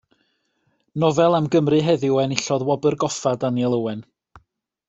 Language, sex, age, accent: Welsh, male, 30-39, Y Deyrnas Unedig Cymraeg